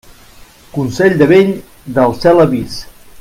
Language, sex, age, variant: Catalan, male, 30-39, Central